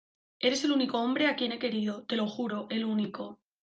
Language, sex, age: Spanish, female, 19-29